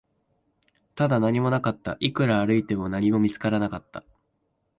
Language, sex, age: Japanese, male, 19-29